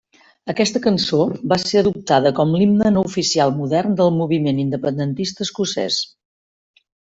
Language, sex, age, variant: Catalan, female, 50-59, Central